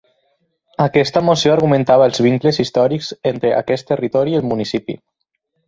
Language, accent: Catalan, valencià